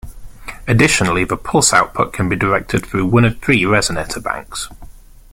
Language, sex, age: English, male, 30-39